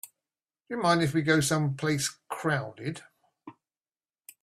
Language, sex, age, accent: English, male, 70-79, England English